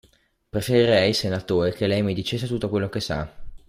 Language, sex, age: Italian, male, under 19